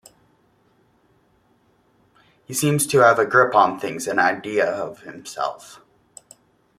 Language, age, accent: English, 19-29, United States English